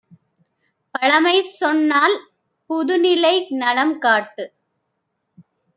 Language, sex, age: Tamil, male, 30-39